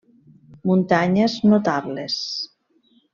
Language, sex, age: Catalan, female, 50-59